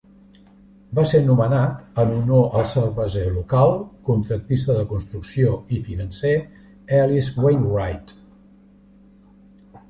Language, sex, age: Catalan, male, 60-69